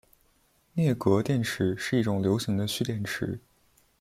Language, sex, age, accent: Chinese, male, under 19, 出生地：北京市